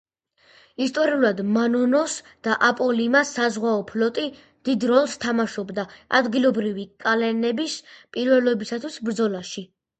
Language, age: Georgian, under 19